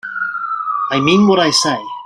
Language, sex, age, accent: English, male, 40-49, England English